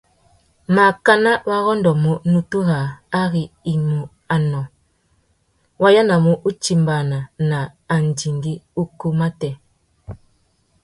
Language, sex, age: Tuki, female, 30-39